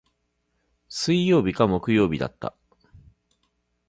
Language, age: Japanese, 40-49